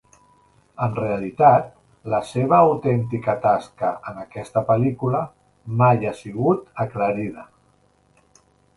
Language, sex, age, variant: Catalan, male, 50-59, Central